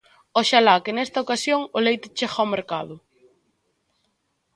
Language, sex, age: Galician, female, 19-29